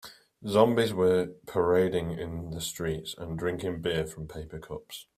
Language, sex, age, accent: English, male, 19-29, England English